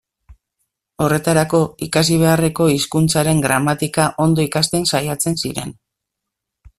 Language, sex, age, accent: Basque, female, 40-49, Mendebalekoa (Araba, Bizkaia, Gipuzkoako mendebaleko herri batzuk)